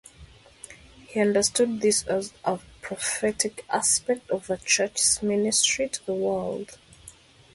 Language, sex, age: English, female, 30-39